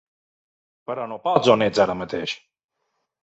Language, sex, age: Catalan, male, 50-59